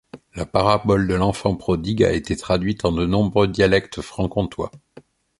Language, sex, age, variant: French, male, 50-59, Français de métropole